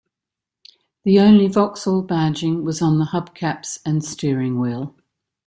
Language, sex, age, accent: English, female, 60-69, Australian English